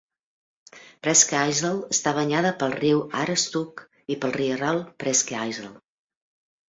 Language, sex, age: Catalan, female, 60-69